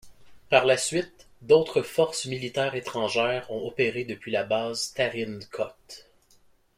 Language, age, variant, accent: French, 19-29, Français d'Amérique du Nord, Français du Canada